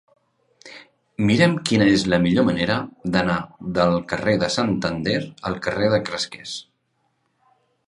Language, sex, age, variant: Catalan, male, 40-49, Central